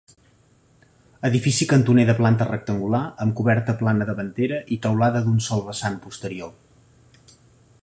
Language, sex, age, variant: Catalan, male, 40-49, Central